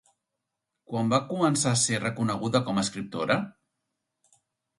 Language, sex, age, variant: Catalan, male, 40-49, Central